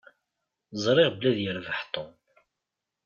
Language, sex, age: Kabyle, male, 19-29